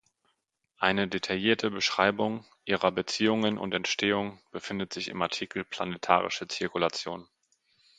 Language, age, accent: German, 30-39, Deutschland Deutsch